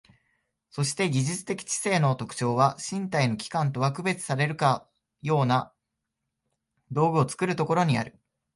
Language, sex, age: Japanese, male, 19-29